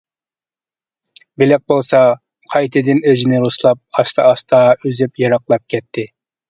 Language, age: Uyghur, 19-29